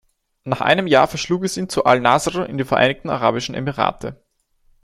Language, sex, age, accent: German, male, 19-29, Österreichisches Deutsch